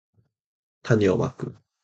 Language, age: Japanese, 19-29